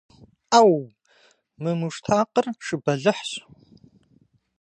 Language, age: Kabardian, 40-49